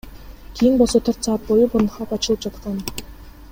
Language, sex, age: Kyrgyz, female, 19-29